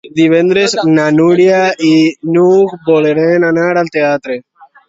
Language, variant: Catalan, Alacantí